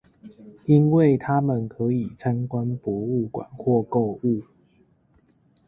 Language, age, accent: Chinese, 19-29, 出生地：彰化縣